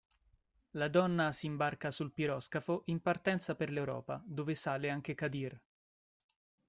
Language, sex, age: Italian, male, 30-39